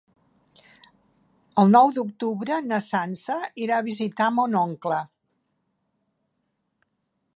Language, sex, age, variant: Catalan, female, 70-79, Central